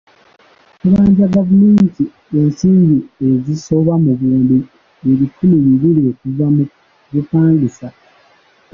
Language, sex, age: Ganda, male, under 19